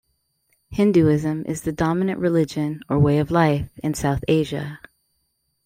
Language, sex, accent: English, female, United States English